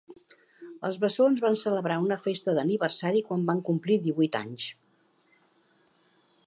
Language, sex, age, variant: Catalan, female, 70-79, Central